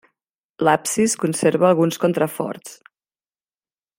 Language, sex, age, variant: Catalan, female, 40-49, Central